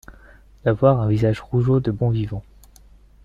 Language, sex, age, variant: French, male, 19-29, Français de métropole